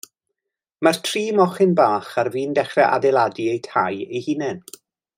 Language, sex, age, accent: Welsh, male, 40-49, Y Deyrnas Unedig Cymraeg